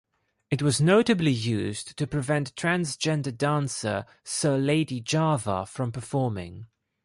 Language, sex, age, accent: English, male, 19-29, England English